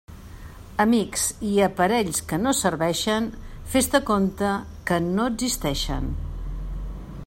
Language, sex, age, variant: Catalan, female, 60-69, Central